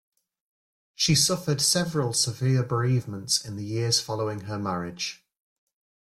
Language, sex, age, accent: English, male, 30-39, England English